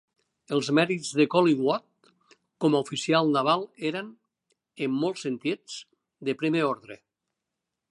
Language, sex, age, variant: Catalan, male, 60-69, Nord-Occidental